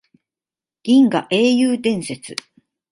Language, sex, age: Japanese, female, 40-49